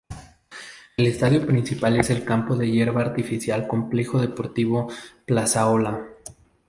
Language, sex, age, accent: Spanish, male, 19-29, México